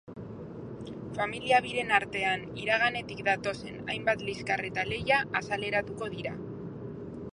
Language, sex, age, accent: Basque, female, 40-49, Mendebalekoa (Araba, Bizkaia, Gipuzkoako mendebaleko herri batzuk)